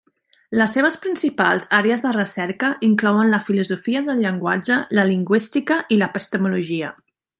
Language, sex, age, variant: Catalan, female, 30-39, Central